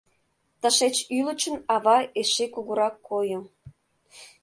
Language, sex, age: Mari, female, 30-39